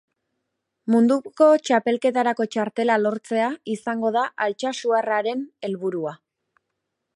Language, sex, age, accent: Basque, female, 19-29, Erdialdekoa edo Nafarra (Gipuzkoa, Nafarroa)